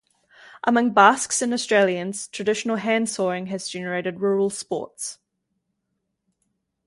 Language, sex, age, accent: English, female, 19-29, New Zealand English